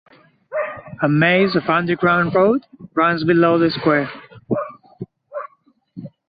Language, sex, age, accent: English, male, 30-39, Australian English